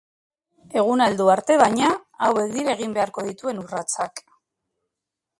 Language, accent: Basque, Mendebalekoa (Araba, Bizkaia, Gipuzkoako mendebaleko herri batzuk)